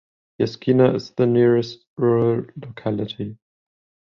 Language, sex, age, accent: English, male, 19-29, German